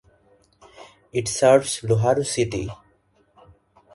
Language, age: English, 19-29